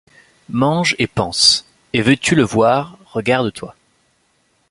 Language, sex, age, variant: French, male, 19-29, Français de métropole